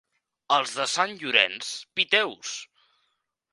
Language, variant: Catalan, Central